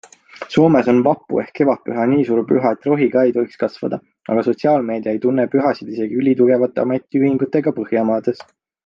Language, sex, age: Estonian, male, 19-29